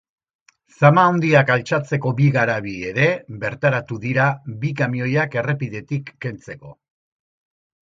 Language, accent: Basque, Erdialdekoa edo Nafarra (Gipuzkoa, Nafarroa)